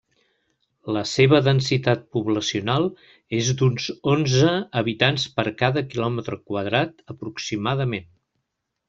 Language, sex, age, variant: Catalan, male, 60-69, Central